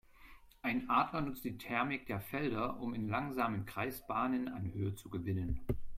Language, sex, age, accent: German, male, 30-39, Deutschland Deutsch